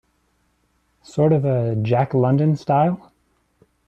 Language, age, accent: English, 19-29, United States English